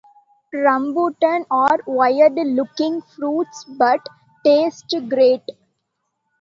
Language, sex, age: English, female, 19-29